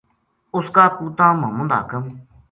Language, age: Gujari, 40-49